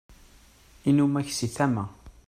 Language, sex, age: Kabyle, male, 30-39